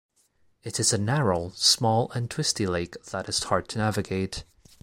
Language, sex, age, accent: English, male, 19-29, Hong Kong English